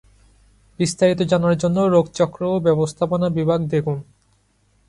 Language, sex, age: Bengali, male, 19-29